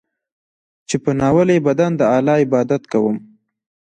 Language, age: Pashto, 19-29